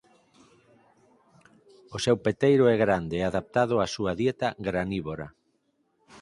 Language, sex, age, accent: Galician, male, 50-59, Central (gheada)